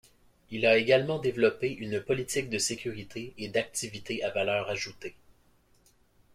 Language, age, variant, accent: French, 19-29, Français d'Amérique du Nord, Français du Canada